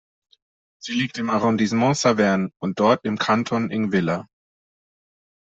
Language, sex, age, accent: German, male, 30-39, Deutschland Deutsch